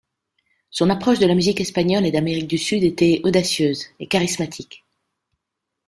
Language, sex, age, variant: French, female, 50-59, Français de métropole